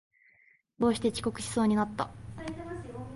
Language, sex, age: Japanese, female, under 19